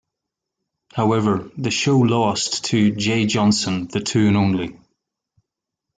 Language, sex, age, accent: English, male, 40-49, Irish English